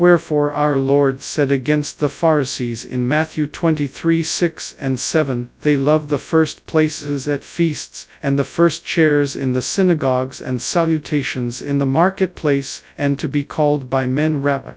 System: TTS, FastPitch